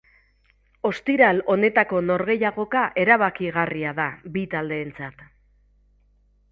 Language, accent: Basque, Mendebalekoa (Araba, Bizkaia, Gipuzkoako mendebaleko herri batzuk)